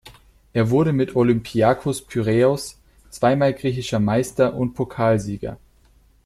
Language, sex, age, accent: German, male, 19-29, Deutschland Deutsch